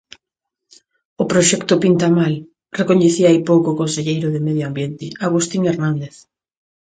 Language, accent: Galician, Central (gheada); Normativo (estándar)